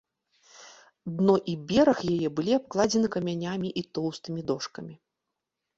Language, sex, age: Belarusian, female, 40-49